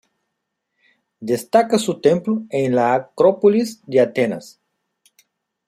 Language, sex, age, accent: Spanish, male, 40-49, España: Sur peninsular (Andalucia, Extremadura, Murcia)